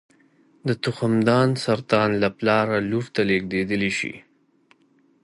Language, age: Pashto, 30-39